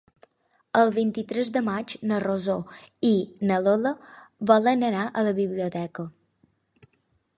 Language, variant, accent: Catalan, Balear, mallorquí